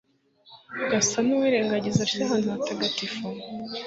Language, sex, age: Kinyarwanda, female, 19-29